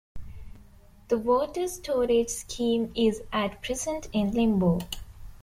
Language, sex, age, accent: English, female, 19-29, India and South Asia (India, Pakistan, Sri Lanka)